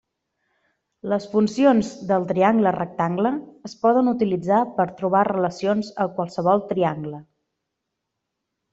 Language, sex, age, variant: Catalan, female, 30-39, Nord-Occidental